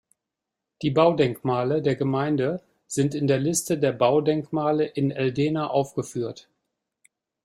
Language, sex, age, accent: German, male, 50-59, Deutschland Deutsch